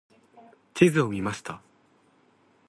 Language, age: Japanese, 19-29